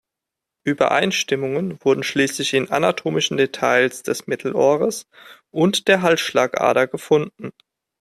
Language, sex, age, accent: German, male, 30-39, Deutschland Deutsch